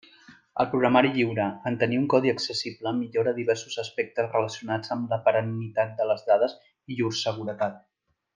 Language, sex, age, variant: Catalan, male, 50-59, Central